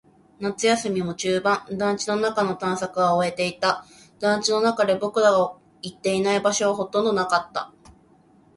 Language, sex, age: Japanese, female, 19-29